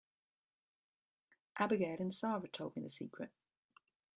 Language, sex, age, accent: English, female, 40-49, England English